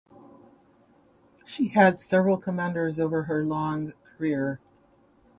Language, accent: English, United States English; Midwestern